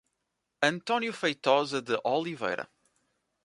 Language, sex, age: Portuguese, male, 30-39